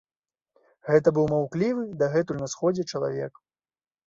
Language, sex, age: Belarusian, male, 30-39